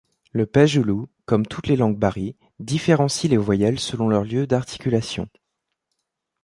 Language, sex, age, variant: French, male, 19-29, Français de métropole